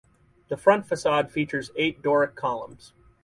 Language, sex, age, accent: English, male, 30-39, United States English